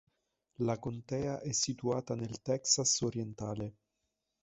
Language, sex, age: Italian, male, 40-49